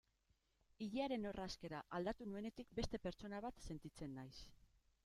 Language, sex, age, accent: Basque, female, 40-49, Mendebalekoa (Araba, Bizkaia, Gipuzkoako mendebaleko herri batzuk)